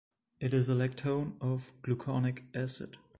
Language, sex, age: English, male, 19-29